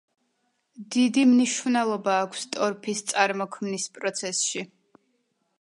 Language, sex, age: Georgian, female, 19-29